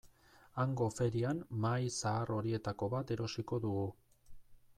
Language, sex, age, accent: Basque, male, 40-49, Erdialdekoa edo Nafarra (Gipuzkoa, Nafarroa)